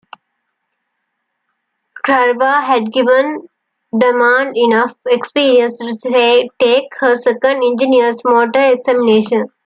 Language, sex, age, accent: English, female, 19-29, United States English